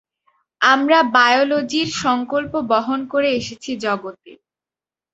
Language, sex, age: Bengali, female, under 19